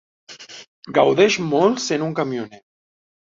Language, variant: Catalan, Central